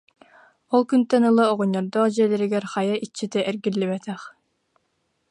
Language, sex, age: Yakut, female, 19-29